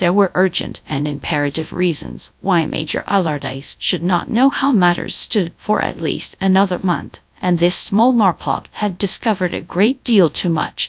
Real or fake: fake